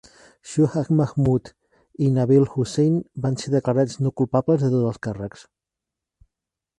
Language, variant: Catalan, Central